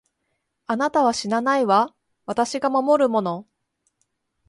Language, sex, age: Japanese, female, 30-39